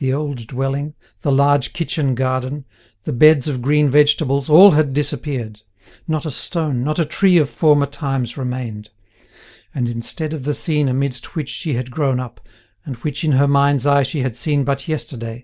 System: none